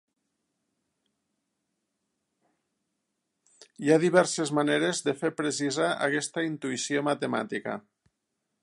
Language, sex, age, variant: Catalan, male, 50-59, Septentrional